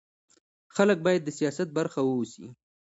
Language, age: Pashto, 19-29